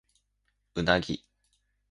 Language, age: Japanese, 19-29